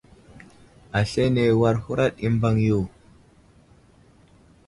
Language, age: Wuzlam, 19-29